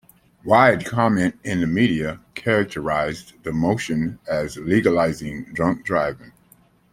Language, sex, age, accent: English, male, 60-69, United States English